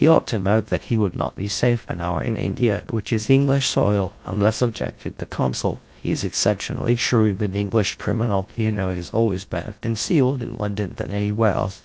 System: TTS, GlowTTS